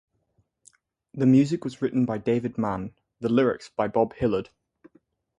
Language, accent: English, England English